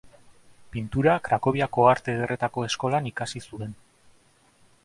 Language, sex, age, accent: Basque, male, 30-39, Erdialdekoa edo Nafarra (Gipuzkoa, Nafarroa)